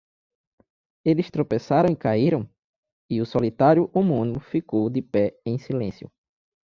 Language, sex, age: Portuguese, male, 19-29